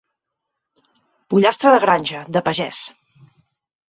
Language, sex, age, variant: Catalan, female, 40-49, Central